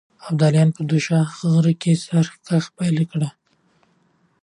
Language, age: Pashto, 19-29